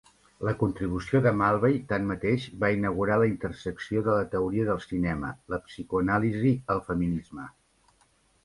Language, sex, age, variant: Catalan, male, 50-59, Central